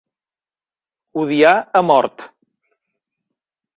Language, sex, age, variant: Catalan, male, 60-69, Central